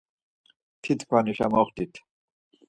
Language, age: Laz, 60-69